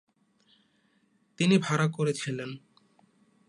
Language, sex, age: Bengali, male, 19-29